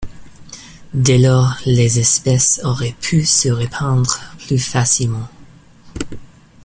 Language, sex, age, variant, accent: French, male, 19-29, Français d'Europe, Français du Royaume-Uni